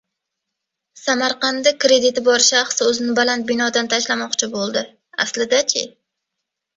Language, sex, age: Uzbek, female, 19-29